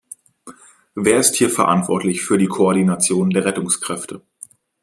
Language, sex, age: German, male, 19-29